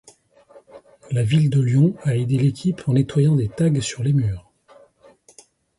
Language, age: French, 40-49